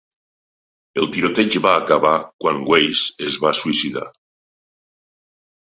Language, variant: Catalan, Nord-Occidental